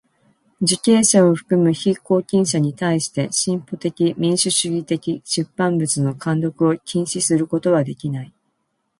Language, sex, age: Japanese, female, 50-59